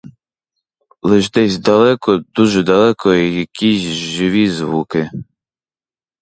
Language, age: Ukrainian, under 19